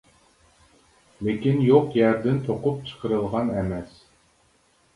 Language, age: Uyghur, 40-49